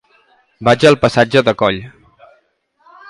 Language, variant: Catalan, Balear